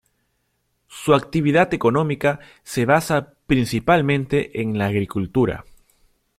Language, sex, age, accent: Spanish, male, 30-39, Andino-Pacífico: Colombia, Perú, Ecuador, oeste de Bolivia y Venezuela andina